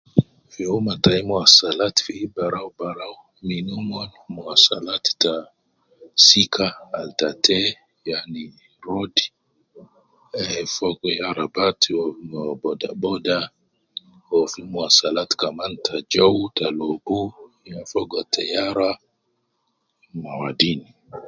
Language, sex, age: Nubi, male, 30-39